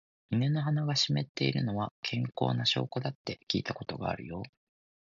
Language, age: Japanese, 19-29